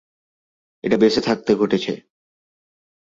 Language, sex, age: Bengali, male, 19-29